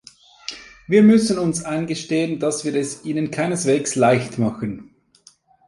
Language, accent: German, Schweizerdeutsch